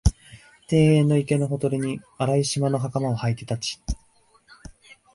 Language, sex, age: Japanese, male, 19-29